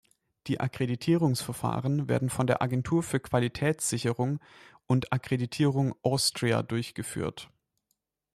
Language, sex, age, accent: German, male, 19-29, Deutschland Deutsch